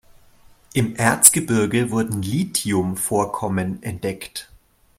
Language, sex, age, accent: German, male, 30-39, Deutschland Deutsch